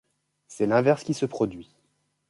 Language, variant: French, Français de métropole